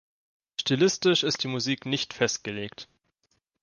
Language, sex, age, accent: German, male, 19-29, Deutschland Deutsch